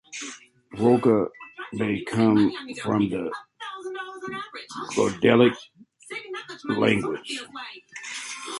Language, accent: English, United States English